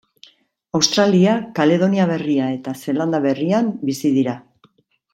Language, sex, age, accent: Basque, female, 50-59, Erdialdekoa edo Nafarra (Gipuzkoa, Nafarroa)